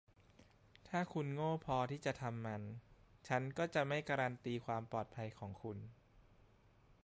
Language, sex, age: Thai, male, 30-39